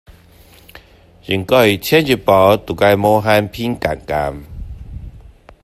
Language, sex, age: Chinese, male, 40-49